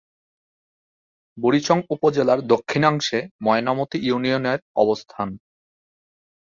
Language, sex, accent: Bengali, male, প্রমিত বাংলা